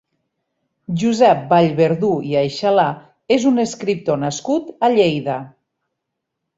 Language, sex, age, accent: Catalan, female, 40-49, Ebrenc